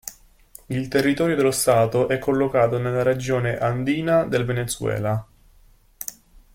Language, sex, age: Italian, male, 19-29